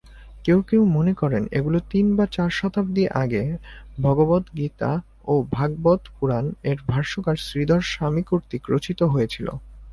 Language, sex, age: Bengali, male, 19-29